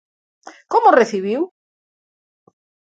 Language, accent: Galician, Normativo (estándar)